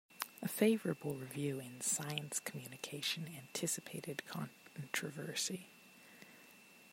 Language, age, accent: English, 19-29, United States English